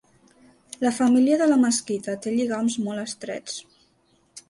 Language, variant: Catalan, Central